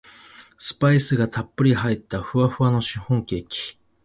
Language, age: Japanese, 40-49